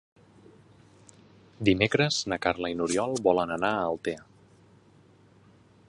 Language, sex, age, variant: Catalan, male, 19-29, Central